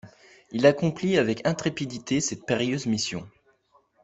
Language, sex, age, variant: French, male, 19-29, Français de métropole